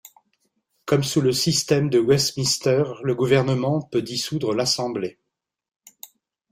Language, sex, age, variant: French, male, 50-59, Français de métropole